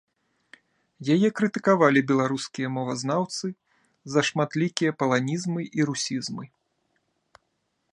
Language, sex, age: Belarusian, male, 40-49